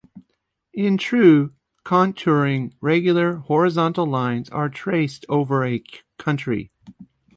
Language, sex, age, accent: English, male, 50-59, United States English